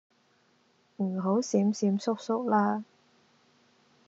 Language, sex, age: Cantonese, female, 19-29